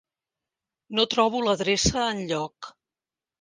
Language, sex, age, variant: Catalan, female, 60-69, Central